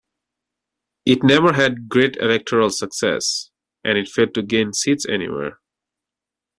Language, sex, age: English, male, 19-29